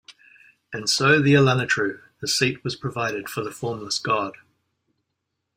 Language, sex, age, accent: English, male, 40-49, New Zealand English